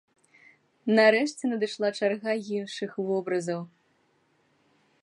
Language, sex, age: Belarusian, female, 19-29